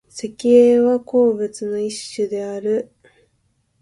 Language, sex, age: Japanese, female, under 19